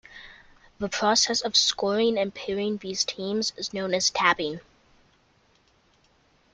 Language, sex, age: English, male, under 19